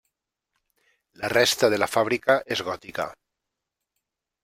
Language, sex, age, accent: Catalan, male, 40-49, valencià